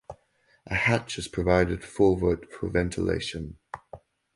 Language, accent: English, England English